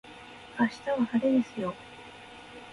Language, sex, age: Japanese, female, 19-29